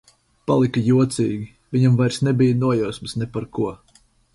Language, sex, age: Latvian, male, 19-29